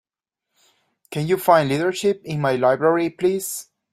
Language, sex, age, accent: English, male, 30-39, Irish English